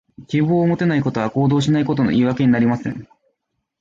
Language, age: Japanese, 19-29